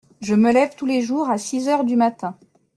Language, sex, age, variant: French, female, 30-39, Français de métropole